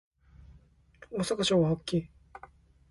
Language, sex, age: Japanese, male, 19-29